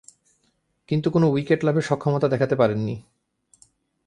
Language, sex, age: Bengali, male, 19-29